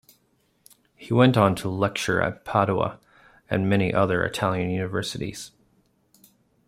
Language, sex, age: English, male, 40-49